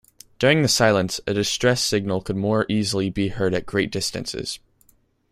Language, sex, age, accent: English, male, under 19, United States English